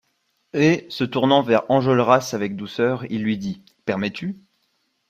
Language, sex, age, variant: French, male, 19-29, Français de métropole